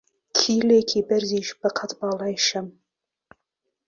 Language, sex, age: Central Kurdish, female, 30-39